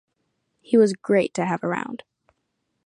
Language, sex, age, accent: English, female, under 19, United States English